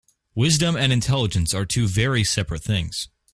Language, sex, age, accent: English, male, under 19, United States English